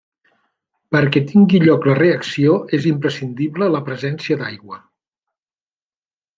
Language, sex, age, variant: Catalan, male, 50-59, Central